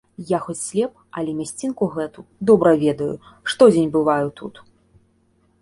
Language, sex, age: Belarusian, female, 30-39